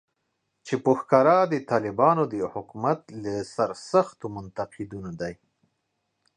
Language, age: Pashto, 30-39